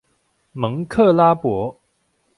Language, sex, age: Chinese, male, 30-39